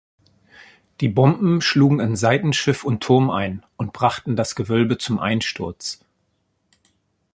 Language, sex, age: German, male, 40-49